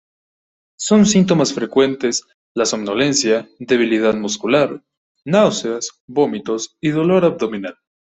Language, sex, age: Spanish, male, 19-29